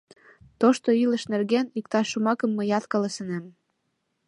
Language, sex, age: Mari, female, under 19